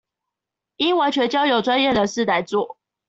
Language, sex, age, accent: Chinese, female, 19-29, 出生地：臺北市